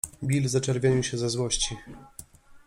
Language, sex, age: Polish, male, 40-49